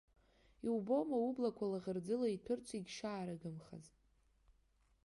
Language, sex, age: Abkhazian, female, under 19